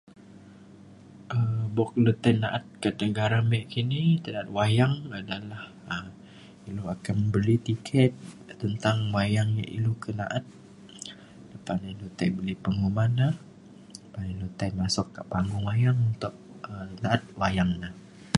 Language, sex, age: Mainstream Kenyah, male, 19-29